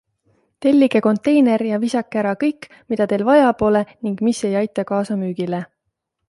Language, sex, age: Estonian, female, 30-39